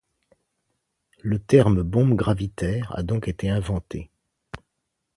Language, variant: French, Français de métropole